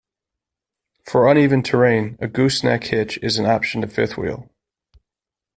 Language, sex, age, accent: English, male, 40-49, United States English